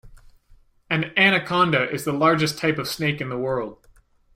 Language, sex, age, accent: English, male, 19-29, Canadian English